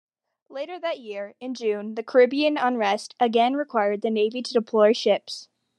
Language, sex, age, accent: English, female, under 19, United States English